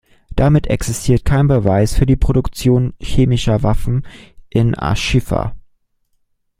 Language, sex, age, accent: German, male, 19-29, Deutschland Deutsch